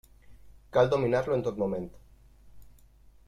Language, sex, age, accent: Catalan, male, 30-39, valencià